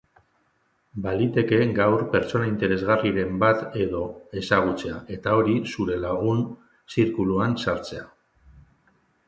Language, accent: Basque, Mendebalekoa (Araba, Bizkaia, Gipuzkoako mendebaleko herri batzuk)